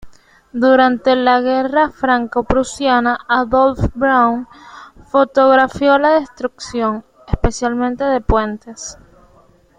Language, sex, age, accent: Spanish, female, under 19, Caribe: Cuba, Venezuela, Puerto Rico, República Dominicana, Panamá, Colombia caribeña, México caribeño, Costa del golfo de México